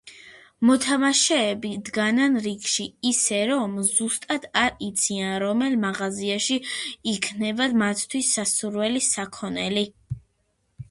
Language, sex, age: Georgian, female, under 19